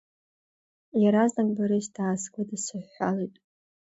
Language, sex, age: Abkhazian, female, 30-39